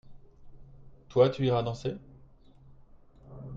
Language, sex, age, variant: French, male, 30-39, Français de métropole